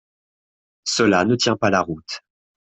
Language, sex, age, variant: French, male, 19-29, Français de métropole